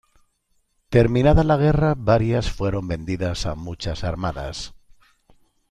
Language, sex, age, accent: Spanish, male, 50-59, España: Centro-Sur peninsular (Madrid, Toledo, Castilla-La Mancha)